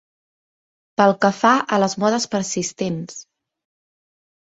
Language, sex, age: Catalan, female, 30-39